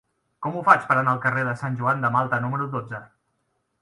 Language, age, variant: Catalan, 19-29, Central